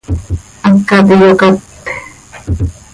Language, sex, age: Seri, female, 30-39